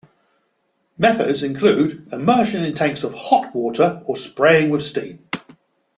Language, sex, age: English, male, 60-69